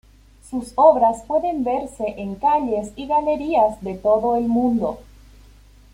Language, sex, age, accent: Spanish, female, 30-39, Andino-Pacífico: Colombia, Perú, Ecuador, oeste de Bolivia y Venezuela andina